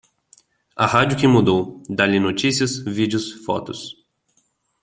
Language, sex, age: Portuguese, male, 19-29